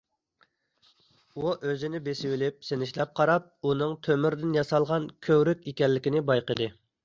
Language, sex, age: Uyghur, male, 30-39